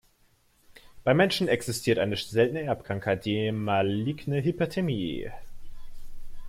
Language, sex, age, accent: German, male, 19-29, Deutschland Deutsch